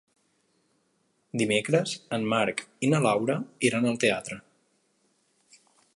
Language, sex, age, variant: Catalan, male, 19-29, Central